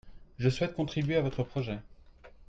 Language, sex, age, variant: French, male, 30-39, Français de métropole